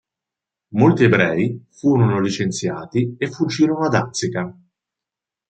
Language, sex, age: Italian, male, 30-39